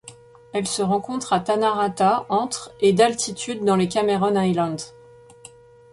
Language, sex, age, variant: French, female, 30-39, Français de métropole